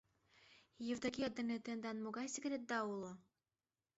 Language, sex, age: Mari, female, under 19